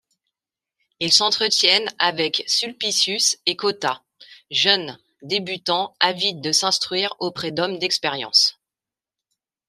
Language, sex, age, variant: French, female, 40-49, Français de métropole